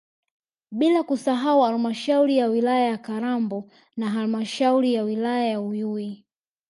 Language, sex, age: Swahili, male, 19-29